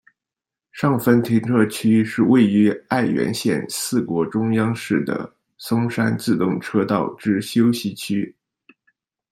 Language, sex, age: Chinese, male, 40-49